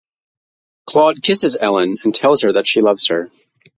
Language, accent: English, United States English